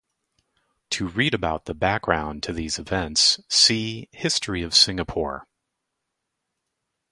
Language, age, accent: English, 30-39, United States English